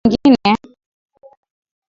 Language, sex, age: Swahili, female, 30-39